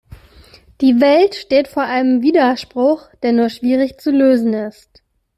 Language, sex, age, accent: German, female, 30-39, Deutschland Deutsch